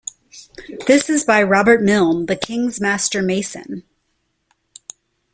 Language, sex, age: English, female, 40-49